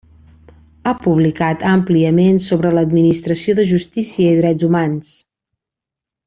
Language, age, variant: Catalan, 40-49, Central